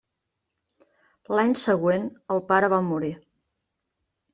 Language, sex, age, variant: Catalan, female, 40-49, Central